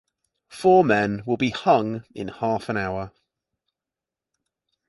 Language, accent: English, England English